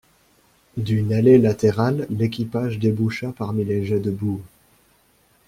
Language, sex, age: French, male, 19-29